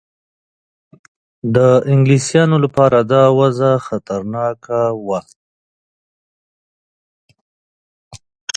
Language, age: Pashto, 30-39